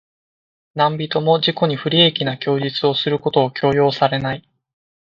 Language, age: Japanese, 19-29